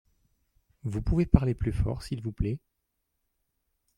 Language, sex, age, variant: French, male, 40-49, Français de métropole